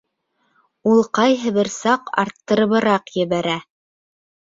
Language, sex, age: Bashkir, female, 19-29